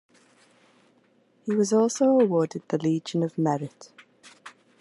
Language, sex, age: English, female, 40-49